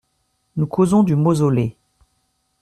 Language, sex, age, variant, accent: French, male, 40-49, Français d'Amérique du Nord, Français du Canada